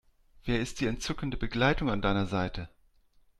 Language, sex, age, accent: German, male, 40-49, Deutschland Deutsch